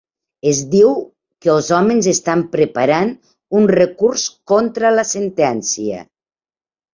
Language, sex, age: Catalan, female, 60-69